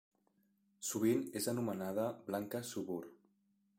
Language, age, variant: Catalan, 19-29, Central